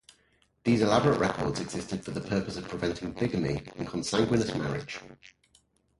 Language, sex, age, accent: English, male, 30-39, England English